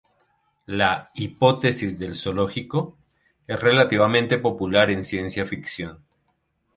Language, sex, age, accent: Spanish, male, 40-49, Andino-Pacífico: Colombia, Perú, Ecuador, oeste de Bolivia y Venezuela andina